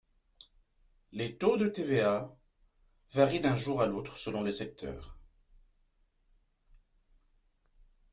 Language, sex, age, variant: French, male, 50-59, Français de métropole